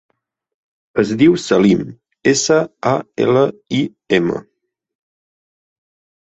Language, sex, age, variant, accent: Catalan, male, 19-29, Central, gironí; Garrotxi